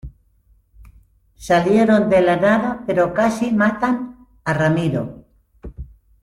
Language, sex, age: Spanish, female, 80-89